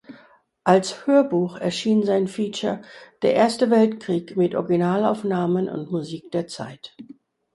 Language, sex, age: German, female, 60-69